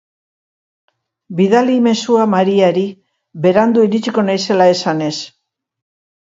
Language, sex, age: Basque, female, 60-69